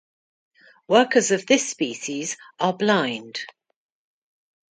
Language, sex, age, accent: English, female, 70-79, England English